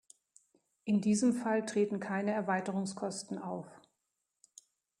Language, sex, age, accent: German, female, 60-69, Deutschland Deutsch